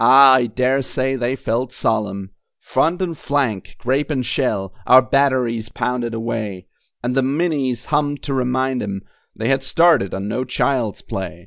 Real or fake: real